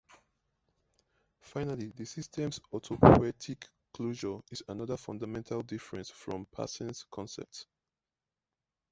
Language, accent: English, England English